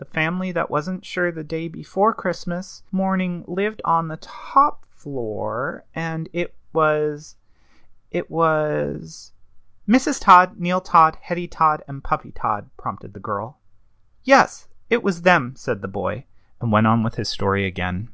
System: none